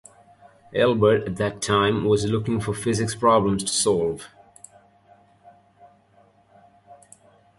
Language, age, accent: English, 19-29, England English